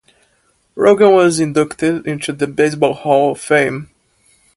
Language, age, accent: English, under 19, United States English